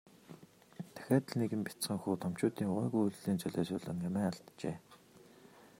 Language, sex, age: Mongolian, male, 19-29